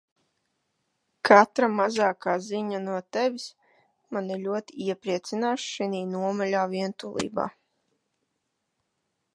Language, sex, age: Latvian, female, 30-39